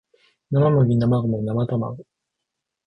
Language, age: Japanese, 19-29